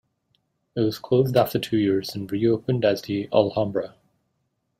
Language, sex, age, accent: English, male, 19-29, United States English